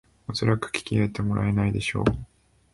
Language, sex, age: Japanese, male, 19-29